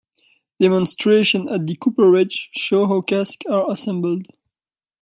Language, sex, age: English, male, 19-29